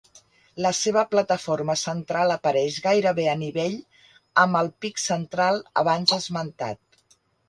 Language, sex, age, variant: Catalan, female, 60-69, Central